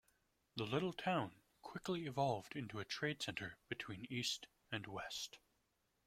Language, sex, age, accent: English, male, 19-29, United States English